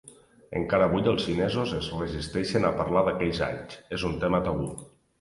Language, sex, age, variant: Catalan, male, 40-49, Nord-Occidental